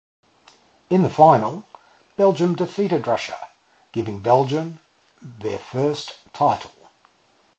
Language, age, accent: English, 50-59, Australian English